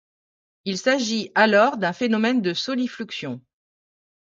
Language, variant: French, Français de métropole